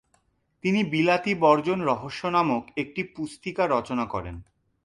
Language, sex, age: Bengali, male, 30-39